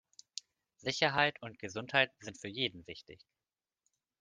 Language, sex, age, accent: German, male, 19-29, Deutschland Deutsch